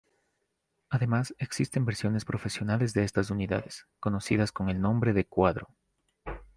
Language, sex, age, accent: Spanish, male, 30-39, Andino-Pacífico: Colombia, Perú, Ecuador, oeste de Bolivia y Venezuela andina